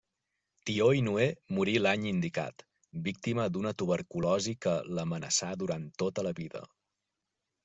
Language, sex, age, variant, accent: Catalan, male, 30-39, Central, central